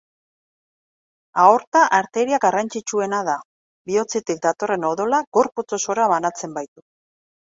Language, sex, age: Basque, female, 40-49